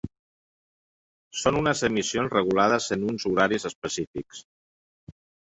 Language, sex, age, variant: Catalan, male, 50-59, Central